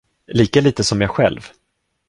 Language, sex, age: Swedish, male, 40-49